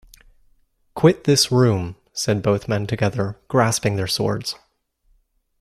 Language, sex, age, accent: English, male, 19-29, United States English